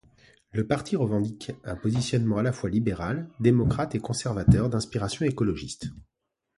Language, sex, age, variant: French, male, 40-49, Français de métropole